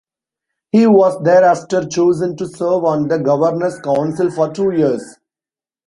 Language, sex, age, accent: English, male, 19-29, India and South Asia (India, Pakistan, Sri Lanka)